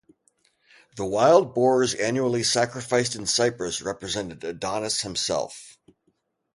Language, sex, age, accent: English, male, 50-59, United States English